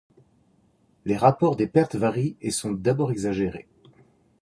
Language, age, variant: French, 50-59, Français de métropole